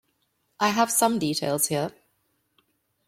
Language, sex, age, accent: English, female, 30-39, Southern African (South Africa, Zimbabwe, Namibia)